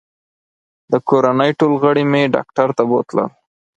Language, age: Pashto, 19-29